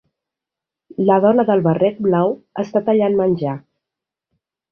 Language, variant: Catalan, Nord-Occidental